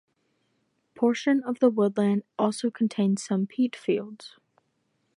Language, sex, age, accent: English, female, under 19, United States English